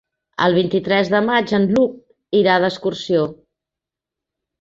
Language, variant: Catalan, Central